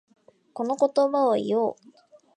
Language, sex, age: Japanese, female, 19-29